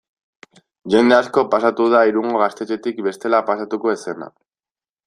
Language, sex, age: Basque, male, 19-29